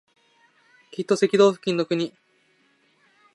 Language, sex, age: Japanese, male, 19-29